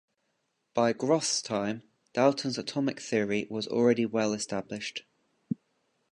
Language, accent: English, England English